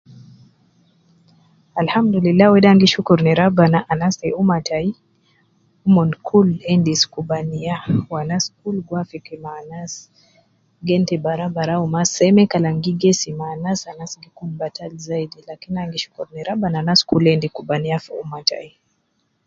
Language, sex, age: Nubi, female, 30-39